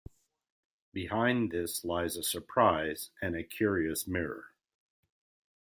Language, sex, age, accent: English, male, 50-59, United States English